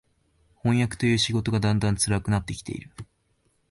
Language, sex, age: Japanese, male, 19-29